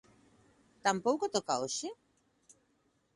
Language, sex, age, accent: Galician, female, 30-39, Normativo (estándar)